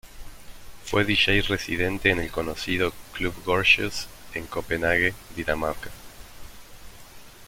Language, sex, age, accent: Spanish, male, 30-39, Rioplatense: Argentina, Uruguay, este de Bolivia, Paraguay